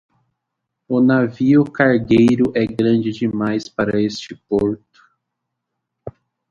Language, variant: Portuguese, Portuguese (Brasil)